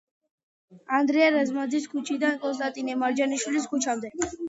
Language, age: Georgian, under 19